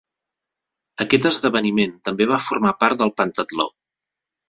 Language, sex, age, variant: Catalan, male, 30-39, Central